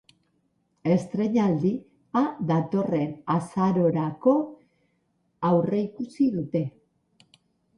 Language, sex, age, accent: Basque, female, 50-59, Mendebalekoa (Araba, Bizkaia, Gipuzkoako mendebaleko herri batzuk)